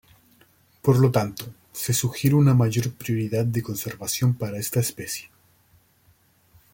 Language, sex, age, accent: Spanish, male, 30-39, Chileno: Chile, Cuyo